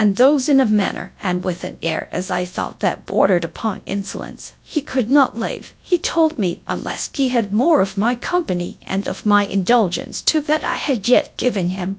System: TTS, GradTTS